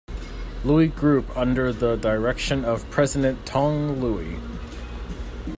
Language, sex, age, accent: English, male, 19-29, United States English